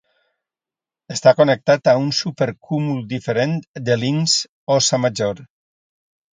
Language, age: Catalan, 60-69